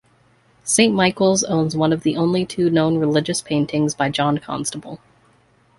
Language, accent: English, United States English